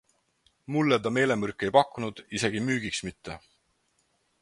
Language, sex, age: Estonian, male, 30-39